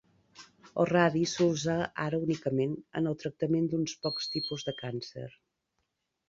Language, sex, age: Catalan, female, 50-59